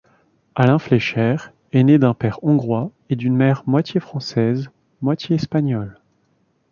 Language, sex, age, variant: French, male, 30-39, Français de métropole